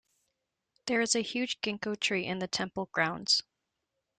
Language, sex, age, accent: English, female, 19-29, Canadian English